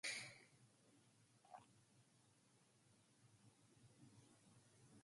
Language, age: English, 19-29